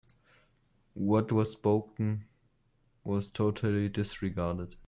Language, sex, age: English, male, under 19